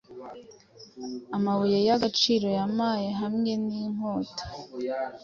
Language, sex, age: Kinyarwanda, female, 19-29